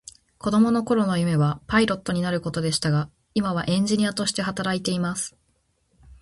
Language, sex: Japanese, female